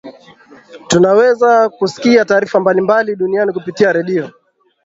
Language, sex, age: Swahili, male, 19-29